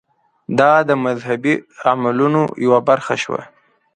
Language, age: Pashto, 19-29